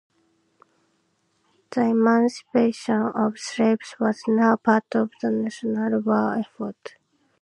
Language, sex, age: English, female, under 19